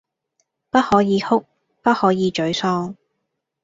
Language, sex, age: Cantonese, female, 19-29